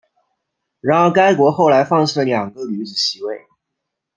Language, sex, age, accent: Chinese, male, 19-29, 出生地：湖北省